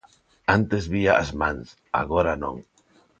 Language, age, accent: Galician, 40-49, Neofalante